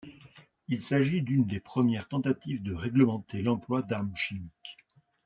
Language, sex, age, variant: French, male, 50-59, Français de métropole